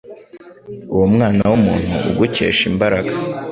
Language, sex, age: Kinyarwanda, male, under 19